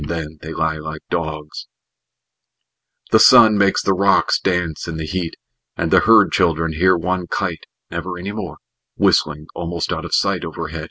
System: none